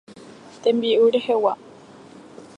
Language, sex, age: Guarani, female, 19-29